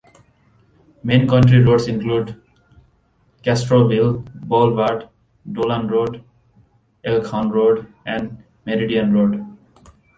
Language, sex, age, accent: English, male, 19-29, India and South Asia (India, Pakistan, Sri Lanka)